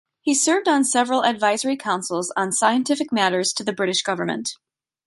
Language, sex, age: English, female, 30-39